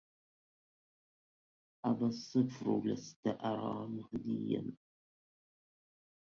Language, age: Arabic, 40-49